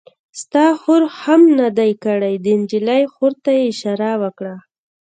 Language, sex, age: Pashto, female, 19-29